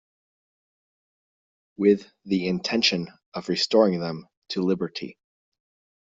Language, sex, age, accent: English, male, 30-39, United States English